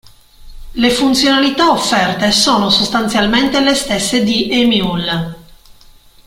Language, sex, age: Italian, female, 40-49